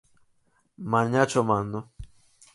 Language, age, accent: Galician, 19-29, Atlántico (seseo e gheada)